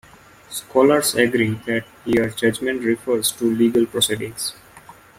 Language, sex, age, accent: English, male, 19-29, India and South Asia (India, Pakistan, Sri Lanka)